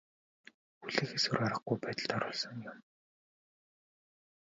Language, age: Mongolian, 19-29